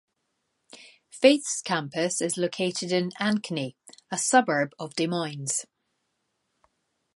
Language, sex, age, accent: English, female, 50-59, Scottish English